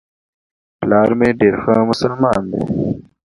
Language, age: Pashto, 19-29